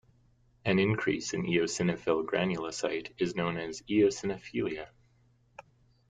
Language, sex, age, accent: English, male, 30-39, Canadian English